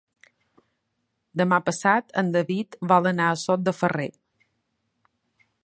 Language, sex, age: Catalan, female, 40-49